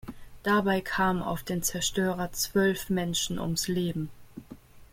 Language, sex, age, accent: German, female, 19-29, Deutschland Deutsch